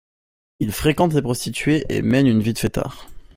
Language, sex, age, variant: French, male, under 19, Français de métropole